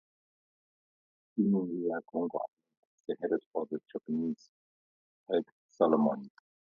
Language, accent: English, India and South Asia (India, Pakistan, Sri Lanka)